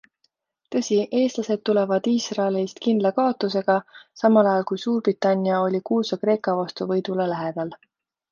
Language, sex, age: Estonian, female, 30-39